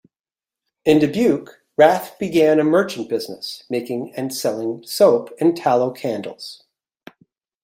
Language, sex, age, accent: English, male, 40-49, United States English